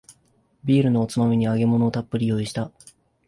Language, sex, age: Japanese, male, 19-29